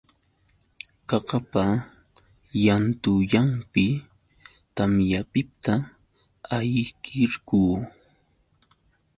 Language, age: Yauyos Quechua, 30-39